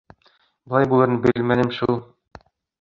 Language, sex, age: Bashkir, male, 30-39